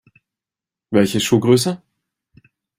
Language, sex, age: German, male, 40-49